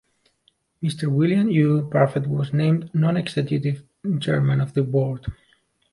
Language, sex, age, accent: English, male, 19-29, England English